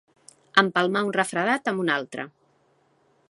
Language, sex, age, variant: Catalan, female, 50-59, Central